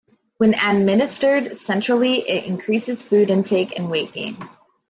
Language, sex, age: English, female, 30-39